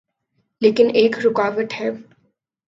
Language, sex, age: Urdu, female, 19-29